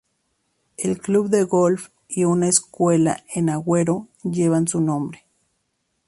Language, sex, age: Spanish, female, 30-39